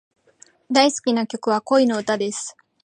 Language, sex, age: Japanese, female, 19-29